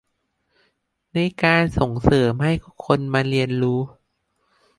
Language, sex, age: Thai, male, under 19